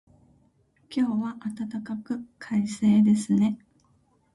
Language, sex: Japanese, female